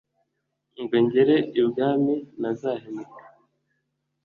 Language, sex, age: Kinyarwanda, male, 19-29